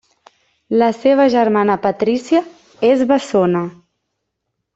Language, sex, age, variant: Catalan, female, 19-29, Central